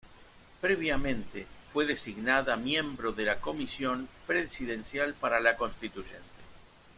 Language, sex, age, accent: Spanish, male, 60-69, Rioplatense: Argentina, Uruguay, este de Bolivia, Paraguay